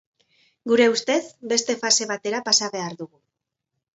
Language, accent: Basque, Erdialdekoa edo Nafarra (Gipuzkoa, Nafarroa)